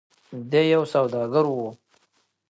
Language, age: Pashto, 30-39